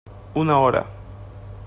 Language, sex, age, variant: Catalan, male, 30-39, Nord-Occidental